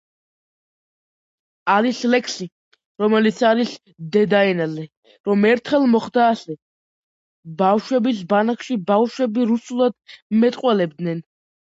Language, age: Georgian, under 19